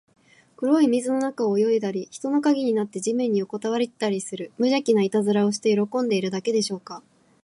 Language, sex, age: Japanese, female, 19-29